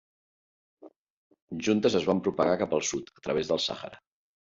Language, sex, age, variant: Catalan, male, 50-59, Central